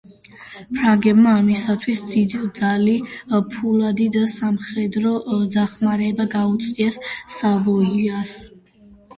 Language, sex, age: Georgian, female, 19-29